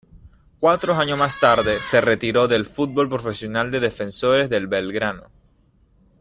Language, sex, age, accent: Spanish, male, 19-29, Caribe: Cuba, Venezuela, Puerto Rico, República Dominicana, Panamá, Colombia caribeña, México caribeño, Costa del golfo de México